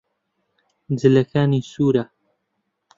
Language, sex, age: Central Kurdish, male, 19-29